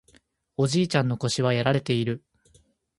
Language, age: Japanese, 19-29